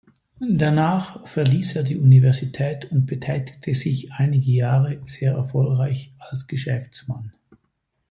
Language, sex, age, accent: German, male, 50-59, Schweizerdeutsch